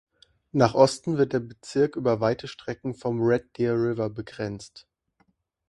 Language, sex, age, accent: German, male, 19-29, Deutschland Deutsch